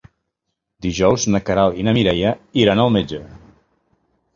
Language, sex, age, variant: Catalan, male, 50-59, Central